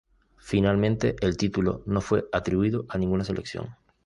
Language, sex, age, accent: Spanish, male, 30-39, España: Islas Canarias